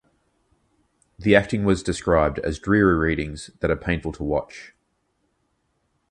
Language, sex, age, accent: English, male, 30-39, Australian English